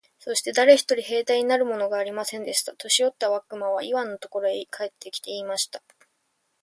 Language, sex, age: Japanese, female, 19-29